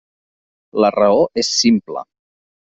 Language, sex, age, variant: Catalan, male, 30-39, Central